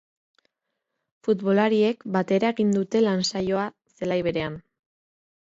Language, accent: Basque, Erdialdekoa edo Nafarra (Gipuzkoa, Nafarroa)